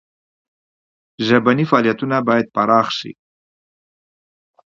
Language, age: Pashto, 50-59